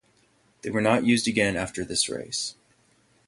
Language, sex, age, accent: English, male, 19-29, United States English